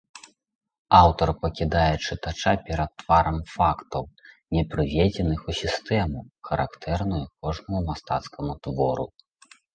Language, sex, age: Belarusian, male, 30-39